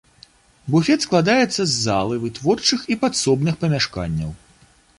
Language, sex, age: Belarusian, male, 30-39